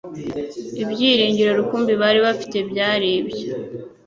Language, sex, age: Kinyarwanda, female, 30-39